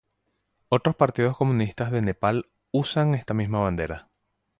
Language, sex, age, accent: Spanish, male, 40-49, Caribe: Cuba, Venezuela, Puerto Rico, República Dominicana, Panamá, Colombia caribeña, México caribeño, Costa del golfo de México